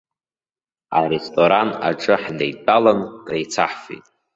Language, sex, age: Abkhazian, male, under 19